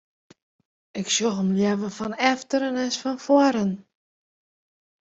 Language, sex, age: Western Frisian, female, 40-49